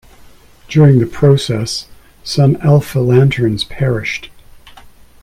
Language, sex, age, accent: English, male, 60-69, Canadian English